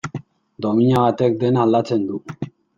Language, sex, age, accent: Basque, male, 19-29, Mendebalekoa (Araba, Bizkaia, Gipuzkoako mendebaleko herri batzuk)